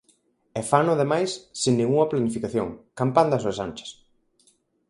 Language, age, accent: Galician, 19-29, Oriental (común en zona oriental)